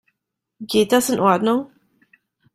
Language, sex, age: German, female, 30-39